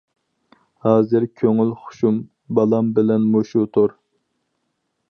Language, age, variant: Uyghur, 30-39, ئۇيغۇر تىلى